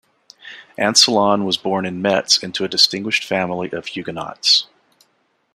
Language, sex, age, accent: English, male, 40-49, United States English